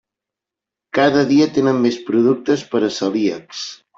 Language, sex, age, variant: Catalan, male, 19-29, Central